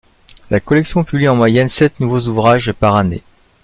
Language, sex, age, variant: French, male, 50-59, Français de métropole